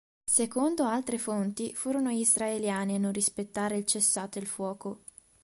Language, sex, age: Italian, female, 19-29